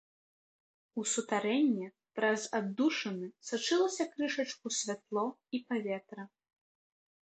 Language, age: Belarusian, 19-29